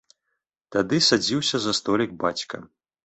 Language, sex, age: Belarusian, male, 19-29